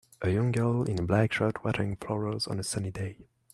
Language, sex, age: English, male, 19-29